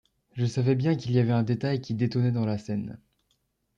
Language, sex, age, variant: French, male, under 19, Français de métropole